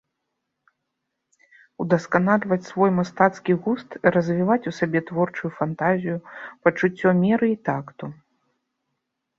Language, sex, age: Belarusian, female, 30-39